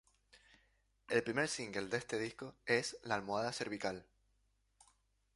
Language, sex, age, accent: Spanish, male, 19-29, España: Islas Canarias